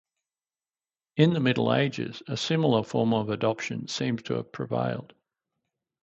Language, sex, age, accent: English, male, 60-69, Australian English